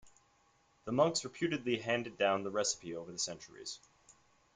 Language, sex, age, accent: English, male, 19-29, United States English